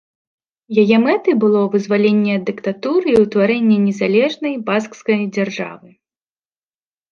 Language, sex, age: Belarusian, female, 30-39